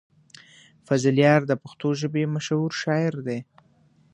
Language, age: Pashto, 19-29